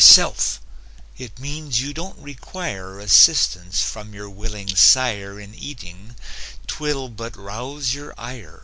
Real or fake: real